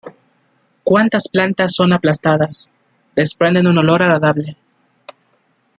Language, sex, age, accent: Spanish, male, 19-29, México